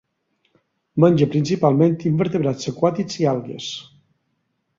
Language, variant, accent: Catalan, Balear, balear